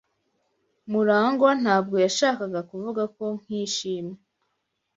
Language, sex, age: Kinyarwanda, female, 19-29